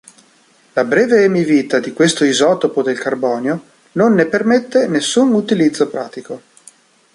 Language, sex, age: Italian, male, 40-49